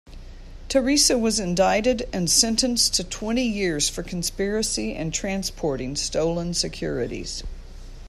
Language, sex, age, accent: English, female, 60-69, United States English